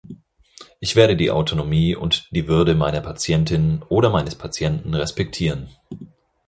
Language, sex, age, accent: German, male, 30-39, Deutschland Deutsch